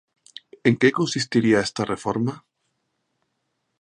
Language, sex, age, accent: Galician, male, 19-29, Normativo (estándar)